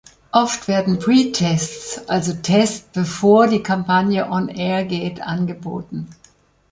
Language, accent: German, Deutschland Deutsch